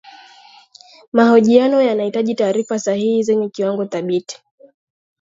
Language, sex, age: Swahili, female, 19-29